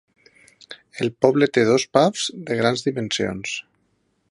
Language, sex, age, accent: Catalan, male, 40-49, valencià